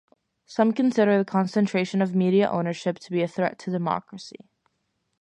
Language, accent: English, United States English